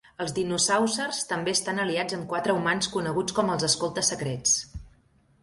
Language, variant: Catalan, Central